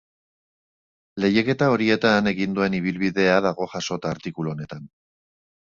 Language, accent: Basque, Erdialdekoa edo Nafarra (Gipuzkoa, Nafarroa)